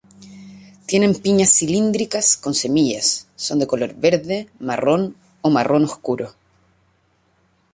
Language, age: Spanish, 40-49